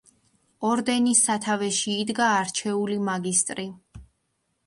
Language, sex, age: Georgian, female, 19-29